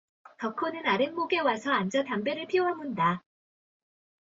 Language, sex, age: Korean, male, 19-29